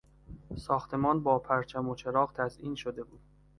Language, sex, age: Persian, male, 19-29